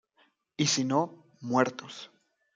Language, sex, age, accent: Spanish, male, 19-29, México